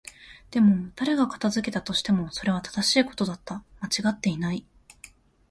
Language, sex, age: Japanese, female, 19-29